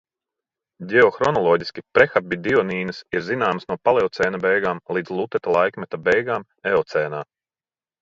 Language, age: Latvian, 30-39